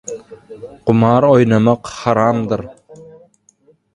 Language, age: Turkmen, 19-29